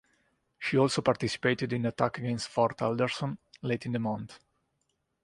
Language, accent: English, United States English